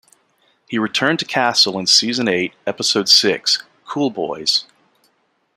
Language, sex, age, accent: English, male, 40-49, United States English